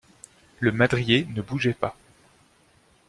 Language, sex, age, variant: French, male, 19-29, Français de métropole